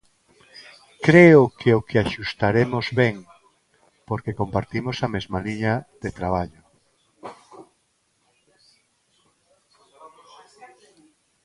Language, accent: Galician, Neofalante